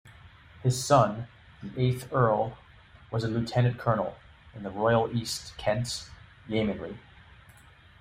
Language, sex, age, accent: English, male, 19-29, United States English